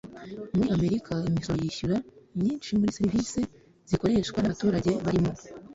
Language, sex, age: Kinyarwanda, female, 19-29